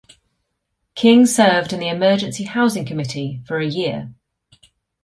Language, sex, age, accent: English, female, 30-39, England English